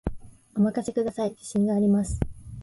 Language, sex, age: Japanese, female, 19-29